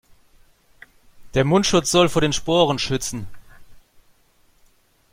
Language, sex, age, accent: German, male, 40-49, Deutschland Deutsch